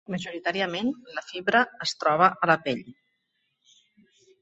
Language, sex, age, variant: Catalan, female, 50-59, Central